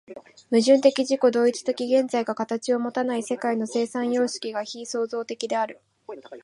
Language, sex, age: Japanese, female, 19-29